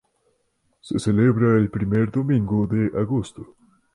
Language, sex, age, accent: Spanish, male, 19-29, Andino-Pacífico: Colombia, Perú, Ecuador, oeste de Bolivia y Venezuela andina